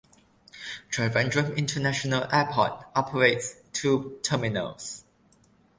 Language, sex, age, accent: English, male, 19-29, Malaysian English